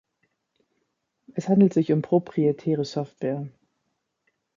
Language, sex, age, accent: German, female, 50-59, Deutschland Deutsch